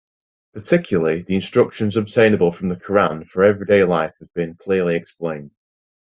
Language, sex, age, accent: English, male, 19-29, England English